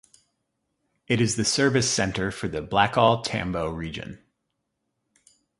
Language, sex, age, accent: English, male, 30-39, United States English